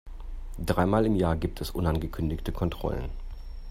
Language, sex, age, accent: German, male, 40-49, Deutschland Deutsch